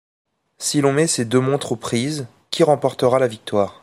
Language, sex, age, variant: French, male, 19-29, Français de métropole